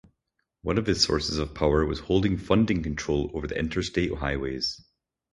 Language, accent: English, Scottish English